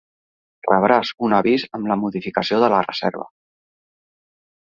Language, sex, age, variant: Catalan, male, 40-49, Central